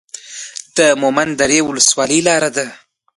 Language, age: Pashto, 19-29